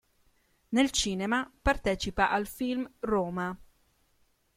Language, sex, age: Italian, female, 40-49